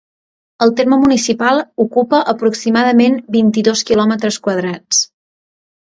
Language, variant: Catalan, Central